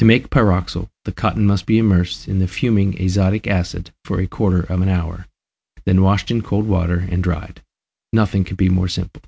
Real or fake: real